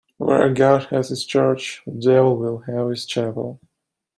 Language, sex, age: English, male, 19-29